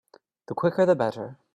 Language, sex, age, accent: English, male, 19-29, United States English